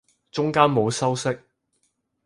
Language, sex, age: Cantonese, male, 30-39